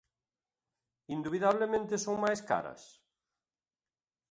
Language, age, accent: Galician, 60-69, Oriental (común en zona oriental)